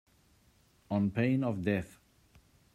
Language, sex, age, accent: English, male, 60-69, Southern African (South Africa, Zimbabwe, Namibia)